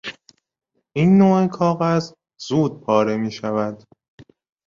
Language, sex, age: Persian, male, 19-29